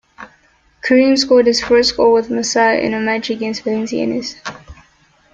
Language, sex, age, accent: English, female, 19-29, United States English